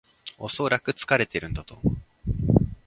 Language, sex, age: Japanese, male, 19-29